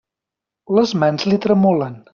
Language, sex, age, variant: Catalan, male, 40-49, Central